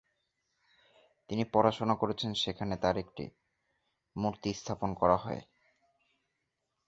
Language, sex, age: Bengali, male, 19-29